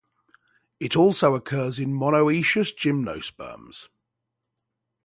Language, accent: English, England English